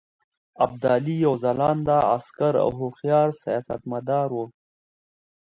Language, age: Pashto, 30-39